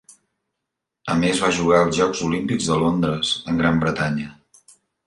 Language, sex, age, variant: Catalan, male, 50-59, Central